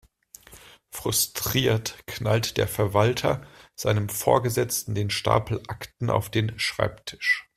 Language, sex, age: German, male, 40-49